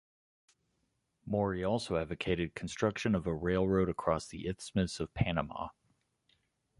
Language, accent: English, United States English